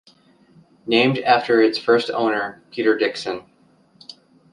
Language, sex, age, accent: English, male, 30-39, United States English